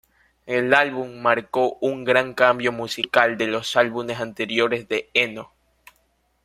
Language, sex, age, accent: Spanish, male, 19-29, América central